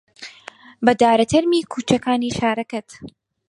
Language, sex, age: Central Kurdish, female, 19-29